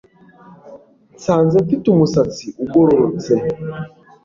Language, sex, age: Kinyarwanda, male, 19-29